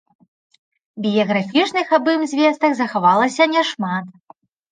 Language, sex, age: Belarusian, female, 19-29